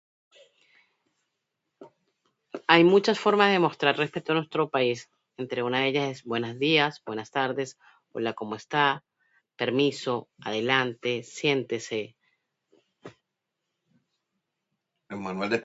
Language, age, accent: Spanish, under 19, Andino-Pacífico: Colombia, Perú, Ecuador, oeste de Bolivia y Venezuela andina